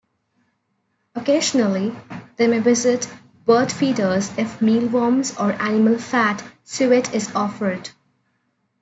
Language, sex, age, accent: English, female, 19-29, India and South Asia (India, Pakistan, Sri Lanka)